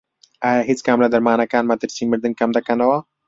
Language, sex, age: Central Kurdish, male, 19-29